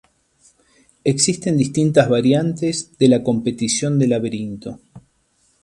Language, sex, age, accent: Spanish, male, 40-49, Rioplatense: Argentina, Uruguay, este de Bolivia, Paraguay